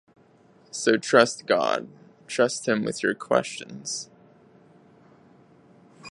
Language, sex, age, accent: English, male, 19-29, United States English